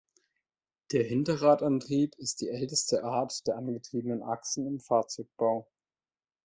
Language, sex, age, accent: German, male, 30-39, Deutschland Deutsch